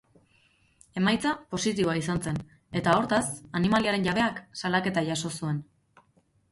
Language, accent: Basque, Erdialdekoa edo Nafarra (Gipuzkoa, Nafarroa)